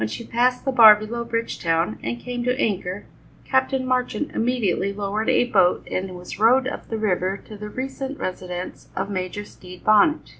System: none